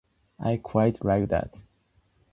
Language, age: English, under 19